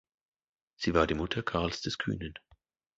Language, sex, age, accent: German, male, 30-39, Deutschland Deutsch